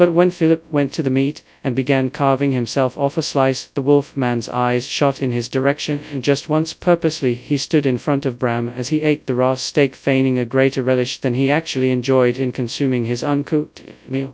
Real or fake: fake